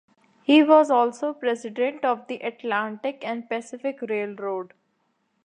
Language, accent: English, India and South Asia (India, Pakistan, Sri Lanka)